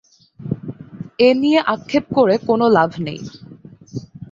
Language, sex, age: Bengali, female, 19-29